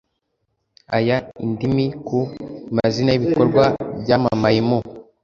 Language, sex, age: Kinyarwanda, male, under 19